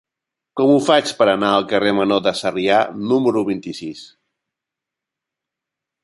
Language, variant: Catalan, Central